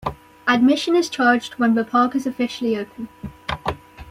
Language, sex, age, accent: English, female, under 19, England English